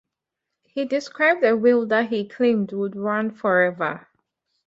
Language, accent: English, Southern African (South Africa, Zimbabwe, Namibia)